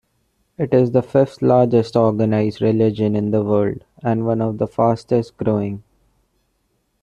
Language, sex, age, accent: English, male, 19-29, India and South Asia (India, Pakistan, Sri Lanka)